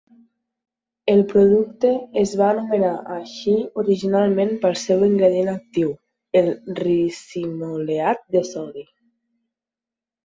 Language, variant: Catalan, Central